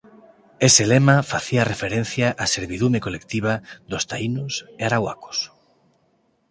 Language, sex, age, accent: Galician, male, 19-29, Normativo (estándar)